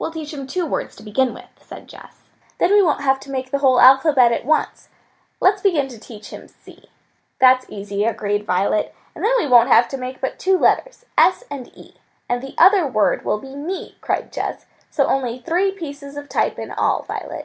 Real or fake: real